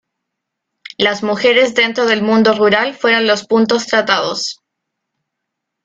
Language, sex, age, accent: Spanish, female, 19-29, Chileno: Chile, Cuyo